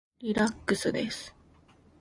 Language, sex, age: Japanese, female, 19-29